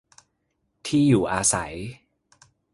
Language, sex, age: Thai, male, 30-39